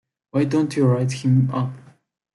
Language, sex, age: English, male, 19-29